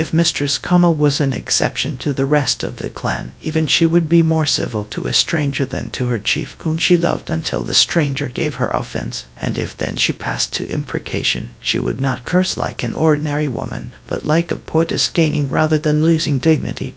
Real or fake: fake